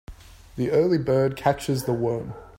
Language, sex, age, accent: English, male, 19-29, Australian English